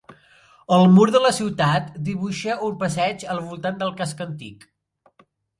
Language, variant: Catalan, Central